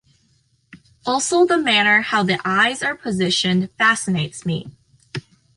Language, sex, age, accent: English, female, under 19, United States English